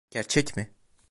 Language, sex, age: Turkish, male, 19-29